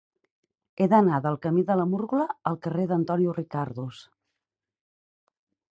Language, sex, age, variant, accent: Catalan, female, 40-49, Central, Camp de Tarragona